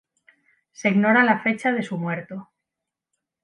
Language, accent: Spanish, España: Centro-Sur peninsular (Madrid, Toledo, Castilla-La Mancha)